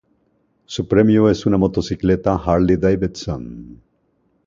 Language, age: Spanish, 50-59